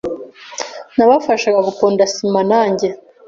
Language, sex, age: Kinyarwanda, female, 19-29